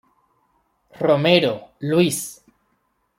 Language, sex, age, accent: Spanish, male, 30-39, España: Sur peninsular (Andalucia, Extremadura, Murcia)